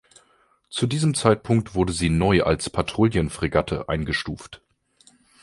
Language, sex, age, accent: German, male, 30-39, Deutschland Deutsch